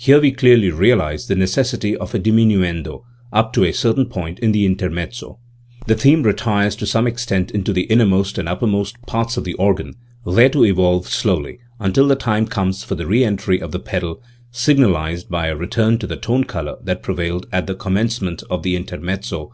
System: none